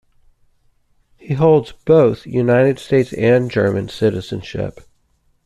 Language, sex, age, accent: English, male, 40-49, United States English